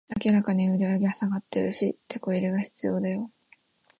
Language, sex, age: Japanese, female, 19-29